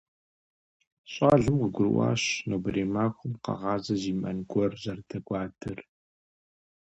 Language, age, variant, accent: Kabardian, 40-49, Адыгэбзэ (Къэбэрдей, Кирил, псоми зэдай), Джылэхъстэней (Gilahsteney)